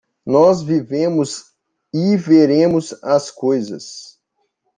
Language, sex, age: Portuguese, male, 40-49